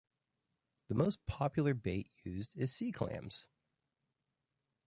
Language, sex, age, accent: English, male, 30-39, United States English